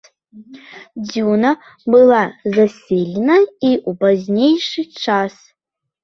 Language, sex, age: Belarusian, female, 30-39